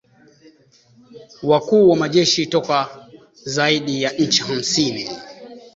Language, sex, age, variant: Swahili, male, 30-39, Kiswahili cha Bara ya Kenya